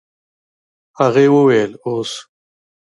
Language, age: Pashto, 30-39